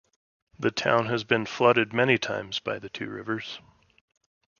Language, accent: English, United States English